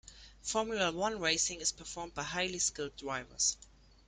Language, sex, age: English, female, 19-29